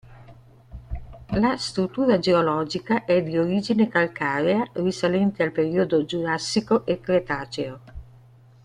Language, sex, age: Italian, female, 70-79